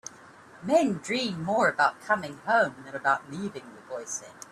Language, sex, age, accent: English, female, 60-69, Southern African (South Africa, Zimbabwe, Namibia)